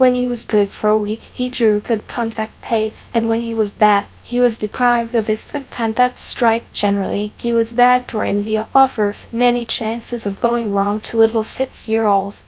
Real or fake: fake